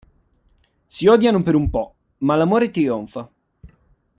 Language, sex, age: Italian, male, 19-29